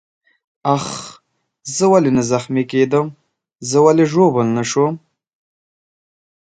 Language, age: Pashto, 19-29